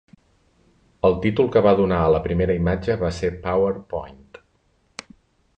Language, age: Catalan, 40-49